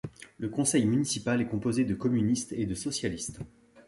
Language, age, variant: French, 40-49, Français de métropole